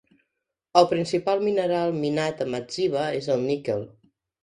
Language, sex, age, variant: Catalan, female, 50-59, Central